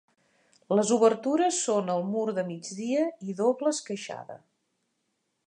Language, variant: Catalan, Central